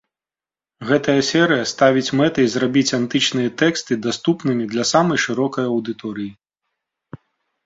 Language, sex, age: Belarusian, male, 40-49